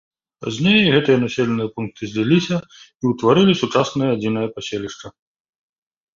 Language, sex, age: Belarusian, male, 30-39